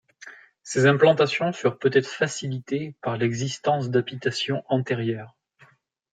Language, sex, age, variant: French, male, 19-29, Français de métropole